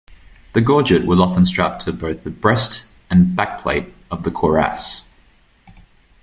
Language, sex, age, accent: English, male, 19-29, Australian English